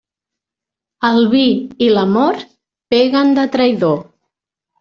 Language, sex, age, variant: Catalan, female, 40-49, Central